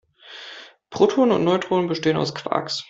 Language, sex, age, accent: German, male, 19-29, Deutschland Deutsch